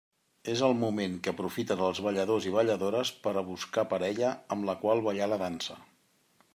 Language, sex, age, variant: Catalan, male, 40-49, Central